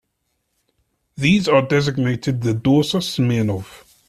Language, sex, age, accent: English, male, 30-39, England English